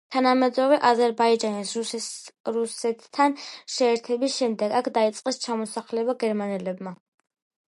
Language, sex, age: Georgian, female, under 19